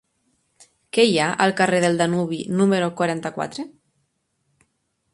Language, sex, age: Catalan, female, 30-39